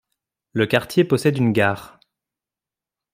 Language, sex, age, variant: French, male, 19-29, Français de métropole